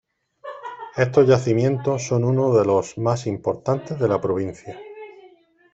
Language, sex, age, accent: Spanish, male, 40-49, España: Sur peninsular (Andalucia, Extremadura, Murcia)